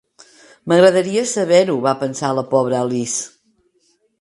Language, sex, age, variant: Catalan, female, 60-69, Central